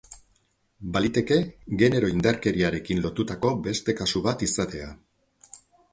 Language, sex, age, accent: Basque, male, 50-59, Mendebalekoa (Araba, Bizkaia, Gipuzkoako mendebaleko herri batzuk)